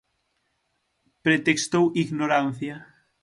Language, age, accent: Galician, 19-29, Normativo (estándar)